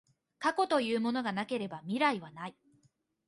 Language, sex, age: Japanese, female, 19-29